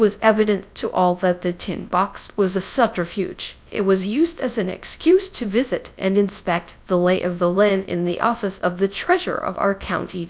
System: TTS, GradTTS